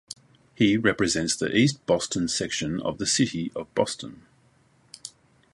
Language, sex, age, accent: English, male, 50-59, Australian English